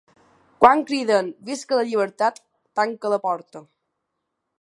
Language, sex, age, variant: Catalan, female, under 19, Balear